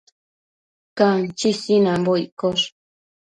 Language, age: Matsés, 30-39